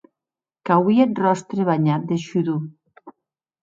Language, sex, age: Occitan, female, 50-59